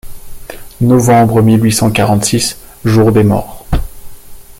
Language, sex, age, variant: French, male, 30-39, Français de métropole